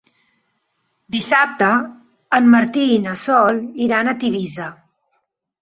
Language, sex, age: Catalan, female, 40-49